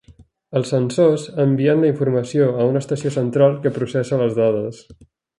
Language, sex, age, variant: Catalan, male, 30-39, Central